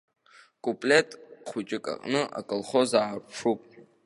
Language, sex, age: Abkhazian, male, under 19